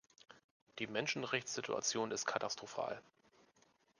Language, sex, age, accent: German, male, 30-39, Deutschland Deutsch